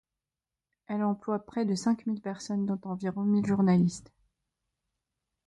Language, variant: French, Français de métropole